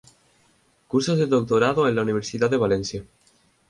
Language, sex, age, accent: Spanish, male, 19-29, España: Islas Canarias